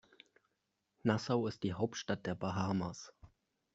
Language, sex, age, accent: German, male, under 19, Deutschland Deutsch